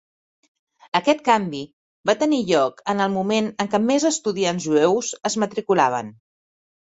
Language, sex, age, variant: Catalan, female, 50-59, Central